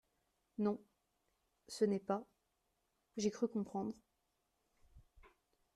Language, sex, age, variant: French, female, 19-29, Français de métropole